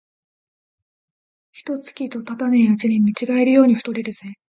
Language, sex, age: Japanese, female, 19-29